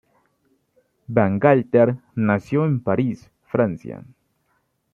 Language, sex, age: Spanish, male, 19-29